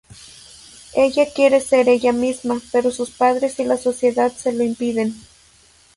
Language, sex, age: Spanish, female, under 19